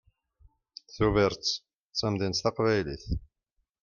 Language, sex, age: Kabyle, male, 50-59